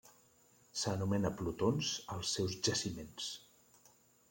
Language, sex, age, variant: Catalan, male, 50-59, Central